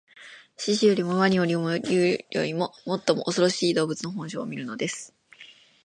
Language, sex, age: Japanese, female, 19-29